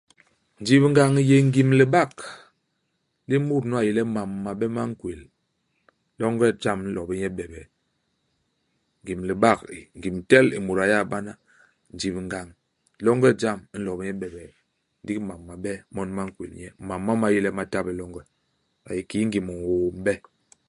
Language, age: Basaa, 40-49